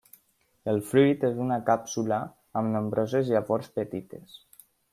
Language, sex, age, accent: Catalan, male, under 19, valencià